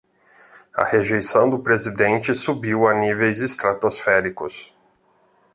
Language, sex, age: Portuguese, male, 40-49